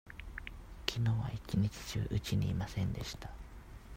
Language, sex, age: Japanese, male, 19-29